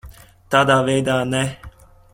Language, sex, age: Latvian, male, 19-29